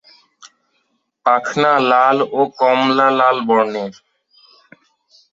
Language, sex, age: Bengali, male, 19-29